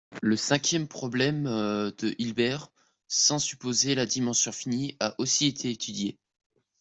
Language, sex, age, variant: French, male, under 19, Français de métropole